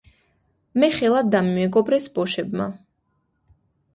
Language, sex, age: Georgian, female, 19-29